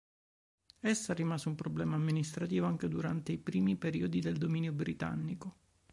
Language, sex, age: Italian, male, 30-39